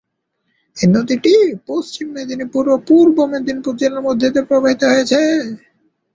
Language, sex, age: Bengali, male, 19-29